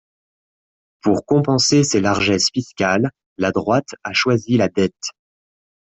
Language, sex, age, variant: French, male, 19-29, Français de métropole